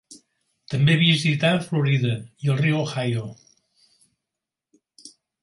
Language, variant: Catalan, Central